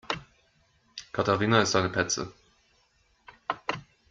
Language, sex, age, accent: German, male, 19-29, Deutschland Deutsch